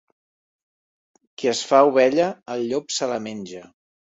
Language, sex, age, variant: Catalan, male, 30-39, Central